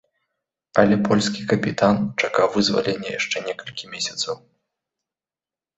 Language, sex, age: Belarusian, male, 30-39